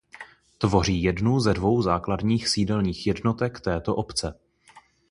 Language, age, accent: Czech, 19-29, pražský